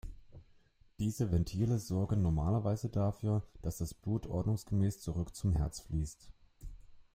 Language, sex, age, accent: German, male, 30-39, Deutschland Deutsch